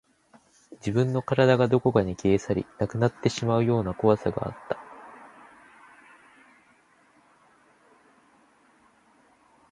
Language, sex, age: Japanese, male, 19-29